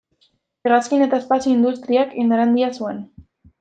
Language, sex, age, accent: Basque, female, 19-29, Mendebalekoa (Araba, Bizkaia, Gipuzkoako mendebaleko herri batzuk)